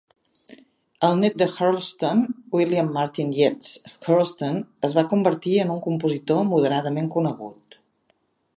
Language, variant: Catalan, Central